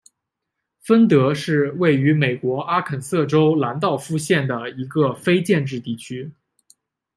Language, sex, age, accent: Chinese, male, 19-29, 出生地：江苏省